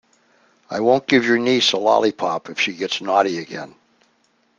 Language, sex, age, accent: English, male, 70-79, United States English